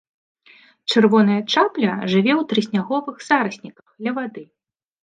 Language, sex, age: Belarusian, female, 30-39